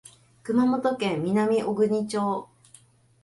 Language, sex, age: Japanese, female, 50-59